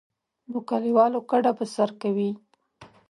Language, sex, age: Pashto, female, 19-29